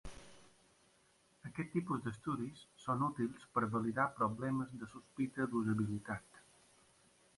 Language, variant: Catalan, Balear